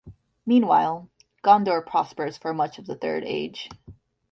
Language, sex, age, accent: English, female, 19-29, United States English